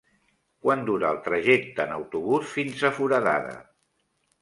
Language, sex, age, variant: Catalan, male, 60-69, Central